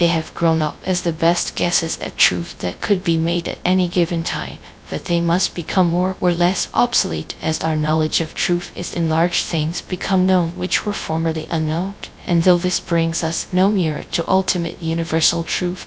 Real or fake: fake